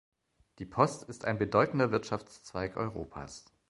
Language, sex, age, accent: German, male, 30-39, Deutschland Deutsch